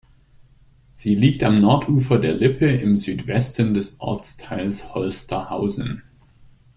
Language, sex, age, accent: German, male, 40-49, Deutschland Deutsch